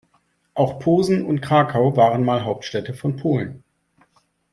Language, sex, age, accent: German, male, 40-49, Deutschland Deutsch